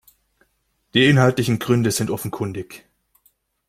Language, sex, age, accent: German, male, 19-29, Deutschland Deutsch